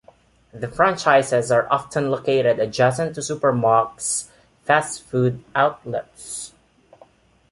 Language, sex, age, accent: English, male, 19-29, Filipino